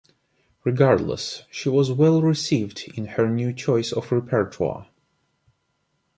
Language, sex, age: English, male, 30-39